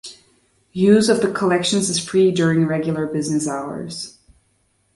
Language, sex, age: English, female, 19-29